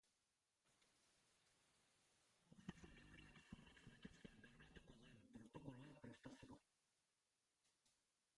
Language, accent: Basque, Mendebalekoa (Araba, Bizkaia, Gipuzkoako mendebaleko herri batzuk)